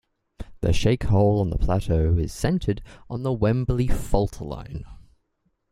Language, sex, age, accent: English, male, 19-29, England English